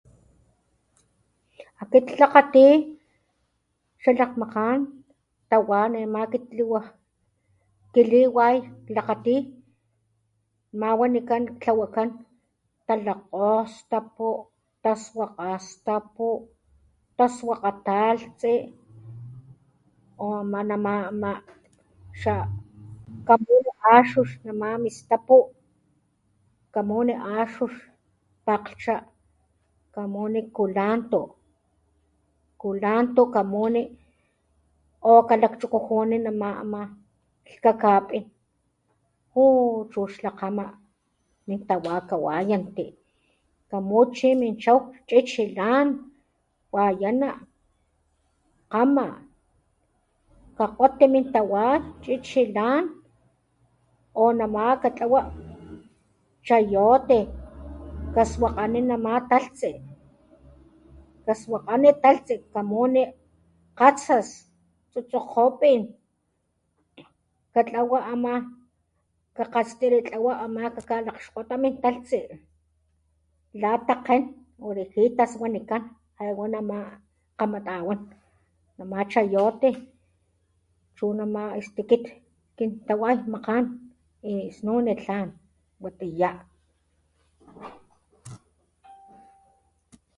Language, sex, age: Papantla Totonac, female, 40-49